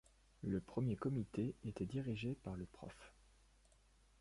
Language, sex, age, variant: French, male, 40-49, Français de métropole